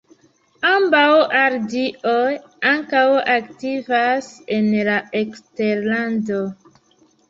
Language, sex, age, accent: Esperanto, female, 30-39, Internacia